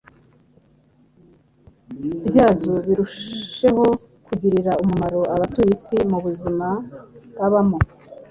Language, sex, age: Kinyarwanda, female, 40-49